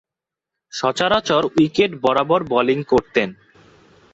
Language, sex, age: Bengali, male, 19-29